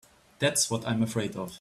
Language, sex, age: English, male, 30-39